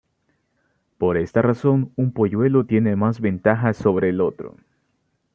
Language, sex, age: Spanish, male, 19-29